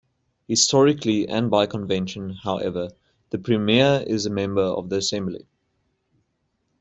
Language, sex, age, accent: English, male, 19-29, Southern African (South Africa, Zimbabwe, Namibia)